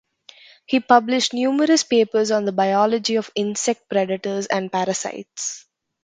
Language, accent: English, India and South Asia (India, Pakistan, Sri Lanka)